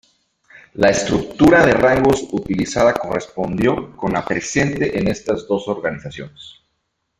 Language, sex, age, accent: Spanish, male, 40-49, México